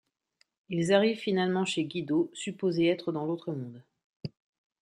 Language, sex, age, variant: French, female, 40-49, Français de métropole